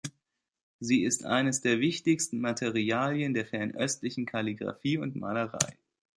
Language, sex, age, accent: German, male, 19-29, Deutschland Deutsch